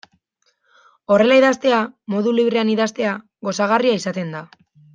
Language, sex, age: Basque, female, 19-29